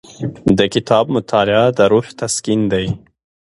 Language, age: Pashto, 30-39